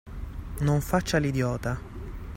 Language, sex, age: Italian, male, 19-29